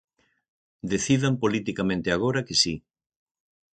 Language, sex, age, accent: Galician, male, 60-69, Atlántico (seseo e gheada)